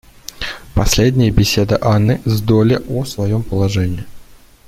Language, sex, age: Russian, male, 30-39